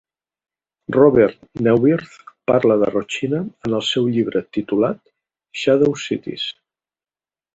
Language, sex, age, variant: Catalan, male, 60-69, Central